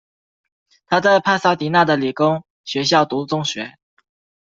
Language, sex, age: Chinese, male, 19-29